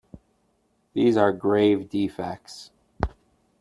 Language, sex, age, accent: English, male, 30-39, United States English